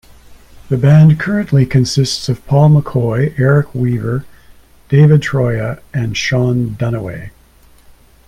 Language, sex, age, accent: English, male, 60-69, Canadian English